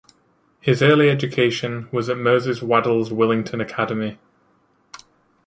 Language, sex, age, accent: English, male, 19-29, England English